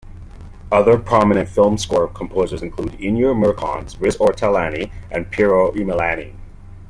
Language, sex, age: English, male, 40-49